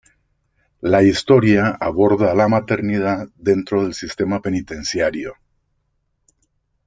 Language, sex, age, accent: Spanish, male, 60-69, América central